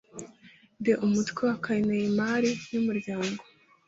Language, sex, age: Kinyarwanda, female, 19-29